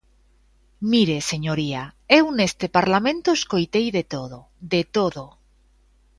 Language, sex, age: Galician, female, 40-49